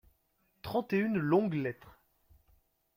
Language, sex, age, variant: French, male, 19-29, Français de métropole